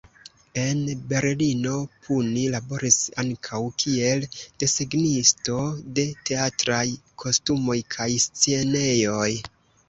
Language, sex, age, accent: Esperanto, female, 19-29, Internacia